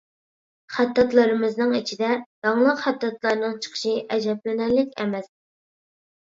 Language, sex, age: Uyghur, female, under 19